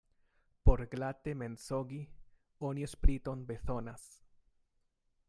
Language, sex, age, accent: Esperanto, male, 19-29, Internacia